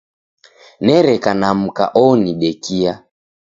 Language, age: Taita, 19-29